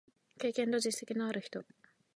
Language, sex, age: Japanese, female, under 19